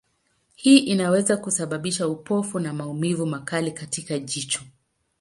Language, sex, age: Swahili, female, 30-39